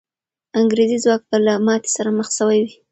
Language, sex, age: Pashto, female, 19-29